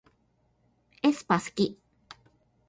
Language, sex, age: Japanese, female, 19-29